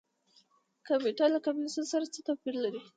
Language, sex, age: Pashto, female, under 19